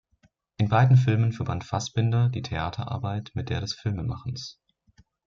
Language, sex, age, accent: German, male, 19-29, Deutschland Deutsch